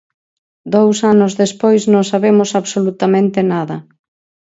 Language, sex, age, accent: Galician, female, 50-59, Central (gheada); Normativo (estándar)